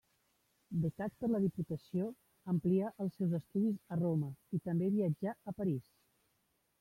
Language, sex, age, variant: Catalan, female, 50-59, Nord-Occidental